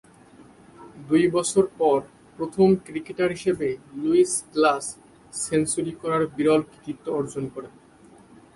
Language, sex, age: Bengali, male, 19-29